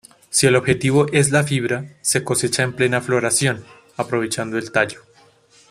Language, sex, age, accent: Spanish, male, 19-29, América central